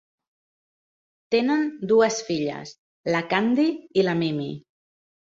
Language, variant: Catalan, Central